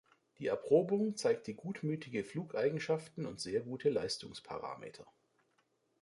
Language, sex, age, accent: German, male, 30-39, Deutschland Deutsch